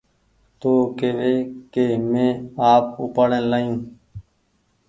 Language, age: Goaria, 19-29